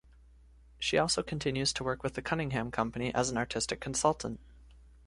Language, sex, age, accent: English, male, 19-29, United States English